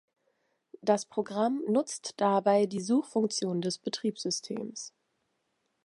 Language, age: German, 19-29